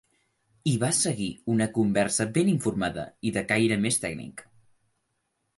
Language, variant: Catalan, Central